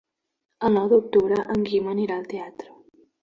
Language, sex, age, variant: Catalan, female, 19-29, Central